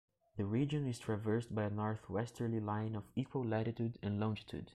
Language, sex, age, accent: English, male, 19-29, United States English